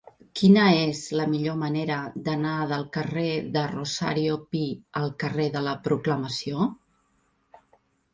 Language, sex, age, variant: Catalan, female, 50-59, Central